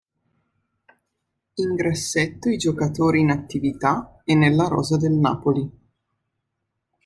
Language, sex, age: Italian, female, 19-29